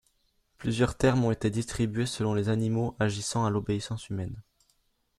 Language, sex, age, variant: French, male, under 19, Français de métropole